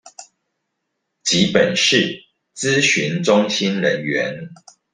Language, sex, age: Chinese, male, 40-49